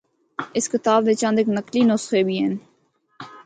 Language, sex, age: Northern Hindko, female, 19-29